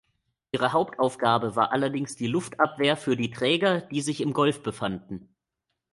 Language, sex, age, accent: German, male, 19-29, Deutschland Deutsch